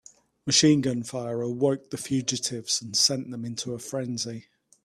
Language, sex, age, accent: English, male, 40-49, England English